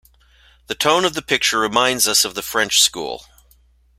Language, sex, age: English, male, 50-59